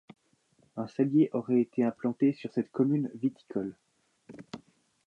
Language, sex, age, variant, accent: French, male, 19-29, Français d'Europe, Français de Suisse